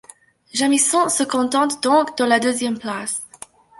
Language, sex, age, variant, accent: French, female, 19-29, Français d'Amérique du Nord, Français du Canada